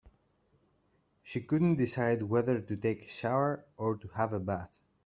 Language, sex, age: English, male, 19-29